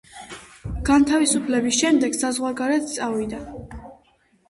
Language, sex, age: Georgian, female, 50-59